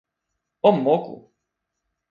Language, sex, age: Toki Pona, male, 19-29